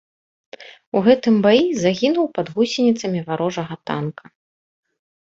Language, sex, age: Belarusian, female, 30-39